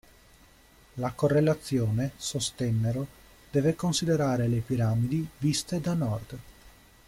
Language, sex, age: Italian, male, 30-39